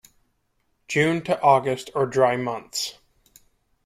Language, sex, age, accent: English, male, 30-39, United States English